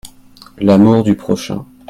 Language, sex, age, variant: French, male, 19-29, Français de métropole